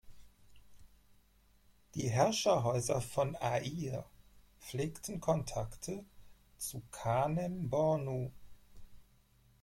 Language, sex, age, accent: German, male, 40-49, Deutschland Deutsch